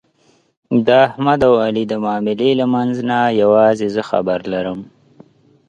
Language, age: Pashto, 19-29